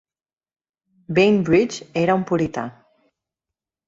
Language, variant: Catalan, Central